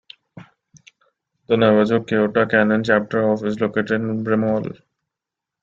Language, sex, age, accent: English, male, 19-29, India and South Asia (India, Pakistan, Sri Lanka)